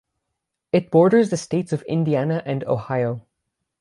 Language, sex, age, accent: English, male, under 19, United States English; England English